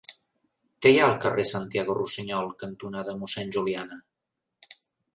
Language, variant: Catalan, Central